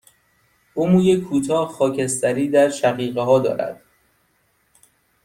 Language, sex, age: Persian, male, 19-29